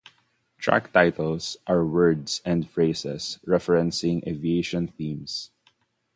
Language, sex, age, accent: English, male, 19-29, Filipino